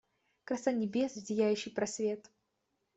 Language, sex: Russian, female